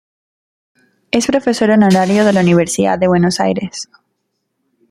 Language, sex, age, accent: Spanish, female, under 19, Andino-Pacífico: Colombia, Perú, Ecuador, oeste de Bolivia y Venezuela andina